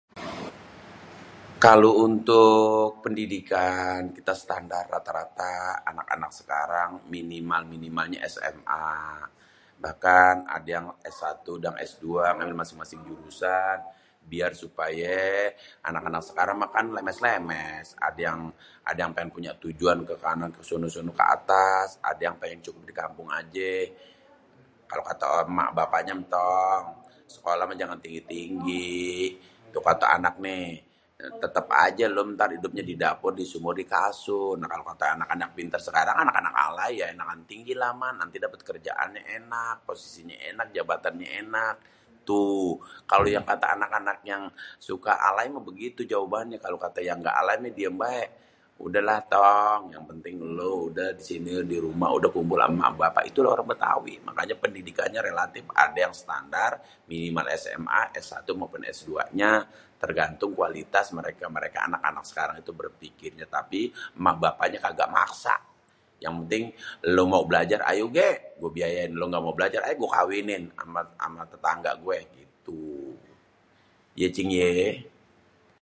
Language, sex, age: Betawi, male, 40-49